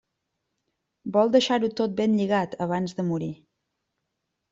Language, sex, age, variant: Catalan, female, 30-39, Central